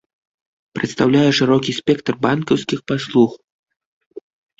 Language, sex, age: Belarusian, male, 30-39